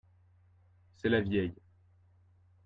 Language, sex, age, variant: French, male, under 19, Français de métropole